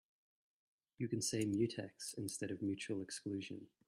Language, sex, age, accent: English, male, 30-39, Irish English